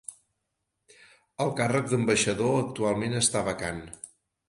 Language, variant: Catalan, Central